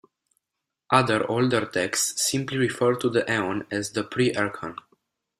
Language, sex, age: English, male, under 19